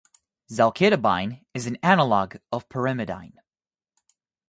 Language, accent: English, United States English